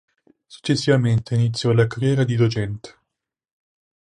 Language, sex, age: Italian, male, 19-29